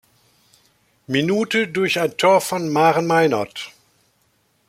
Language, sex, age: German, male, 60-69